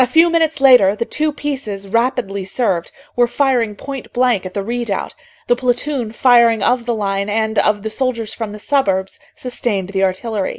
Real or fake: real